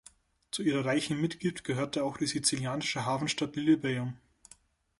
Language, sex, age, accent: German, male, 19-29, Österreichisches Deutsch